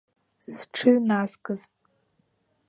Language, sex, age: Abkhazian, female, under 19